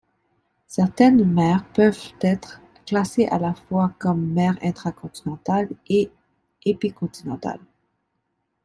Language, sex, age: French, female, 30-39